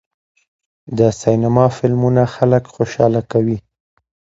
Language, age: Pashto, 19-29